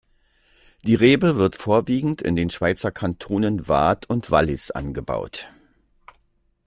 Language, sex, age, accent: German, male, 60-69, Deutschland Deutsch